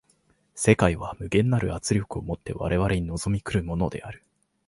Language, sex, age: Japanese, male, 19-29